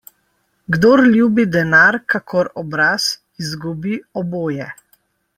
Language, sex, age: Slovenian, female, 50-59